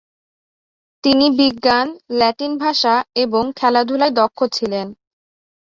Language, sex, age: Bengali, female, 19-29